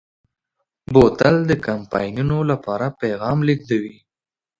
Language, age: Pashto, 19-29